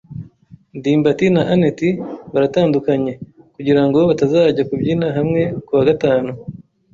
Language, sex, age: Kinyarwanda, male, 30-39